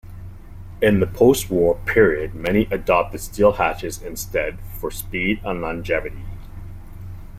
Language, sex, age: English, male, 40-49